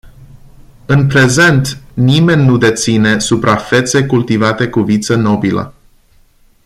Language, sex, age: Romanian, male, 30-39